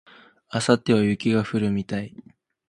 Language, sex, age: Japanese, male, under 19